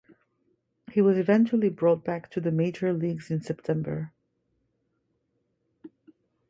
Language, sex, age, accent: English, female, 30-39, United States English